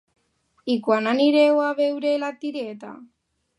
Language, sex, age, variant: Catalan, female, under 19, Alacantí